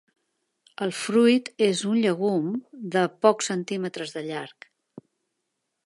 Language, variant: Catalan, Central